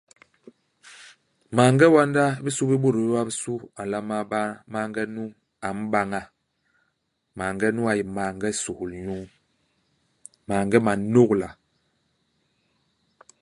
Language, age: Basaa, 40-49